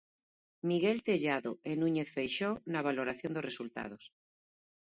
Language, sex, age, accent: Galician, female, 40-49, Normativo (estándar)